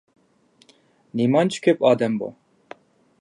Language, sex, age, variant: Uyghur, male, 80-89, ئۇيغۇر تىلى